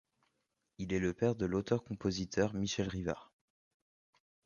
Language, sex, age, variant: French, male, 19-29, Français de métropole